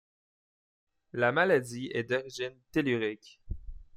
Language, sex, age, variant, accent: French, male, 19-29, Français d'Amérique du Nord, Français du Canada